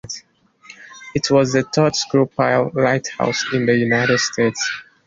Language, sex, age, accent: English, male, 19-29, England English